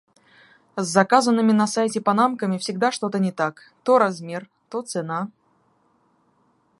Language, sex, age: Russian, female, 19-29